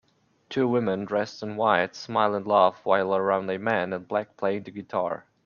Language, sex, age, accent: English, male, 19-29, United States English